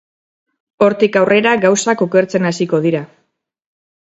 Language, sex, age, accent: Basque, female, 40-49, Mendebalekoa (Araba, Bizkaia, Gipuzkoako mendebaleko herri batzuk)